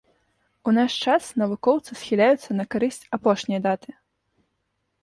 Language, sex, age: Belarusian, female, 19-29